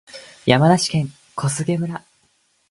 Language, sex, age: Japanese, male, 19-29